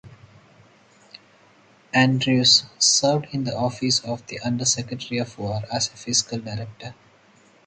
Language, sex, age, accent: English, male, 30-39, India and South Asia (India, Pakistan, Sri Lanka); Singaporean English